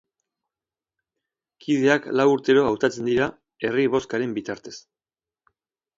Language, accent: Basque, Erdialdekoa edo Nafarra (Gipuzkoa, Nafarroa)